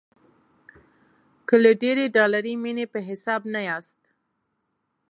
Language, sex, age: Pashto, female, 19-29